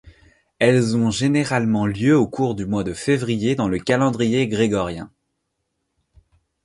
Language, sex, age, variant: French, male, under 19, Français de métropole